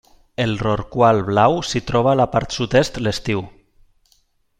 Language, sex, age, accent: Catalan, male, 19-29, valencià